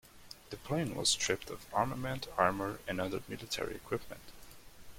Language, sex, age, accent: English, male, 19-29, United States English